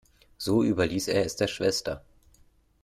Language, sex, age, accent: German, male, 30-39, Deutschland Deutsch